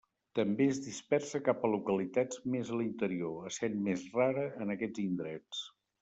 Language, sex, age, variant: Catalan, male, 60-69, Septentrional